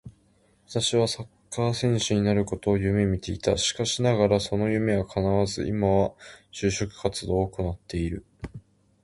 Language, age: Japanese, 19-29